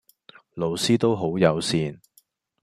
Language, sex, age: Cantonese, male, 40-49